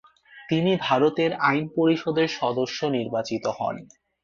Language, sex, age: Bengali, male, 19-29